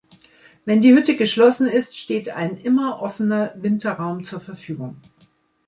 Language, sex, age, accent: German, female, 50-59, Deutschland Deutsch